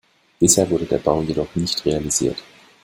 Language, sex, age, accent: German, male, 50-59, Deutschland Deutsch